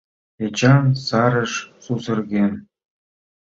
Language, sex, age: Mari, male, 40-49